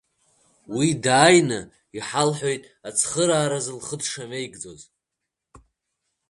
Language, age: Abkhazian, under 19